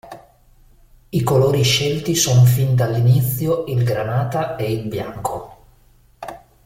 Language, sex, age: Italian, male, 40-49